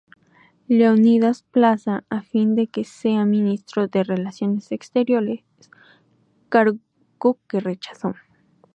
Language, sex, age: Spanish, female, 19-29